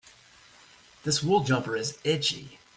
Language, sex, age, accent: English, male, 40-49, United States English